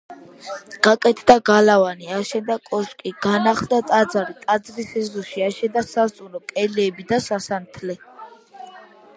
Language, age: Georgian, under 19